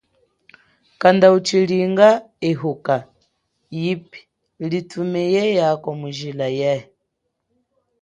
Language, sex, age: Chokwe, female, 19-29